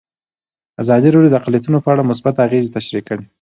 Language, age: Pashto, 19-29